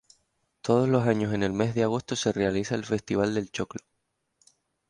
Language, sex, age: Spanish, male, 19-29